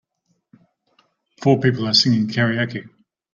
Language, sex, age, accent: English, male, 40-49, Australian English